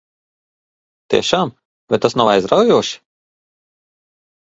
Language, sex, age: Latvian, male, 40-49